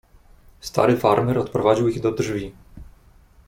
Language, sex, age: Polish, male, 19-29